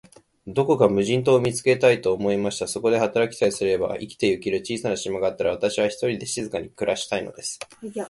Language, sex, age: Japanese, male, 19-29